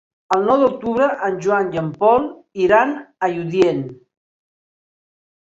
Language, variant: Catalan, Central